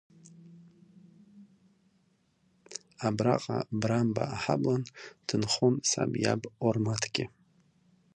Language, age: Abkhazian, 30-39